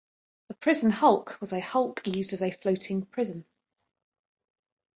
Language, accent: English, England English